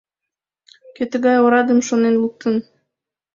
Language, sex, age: Mari, female, 19-29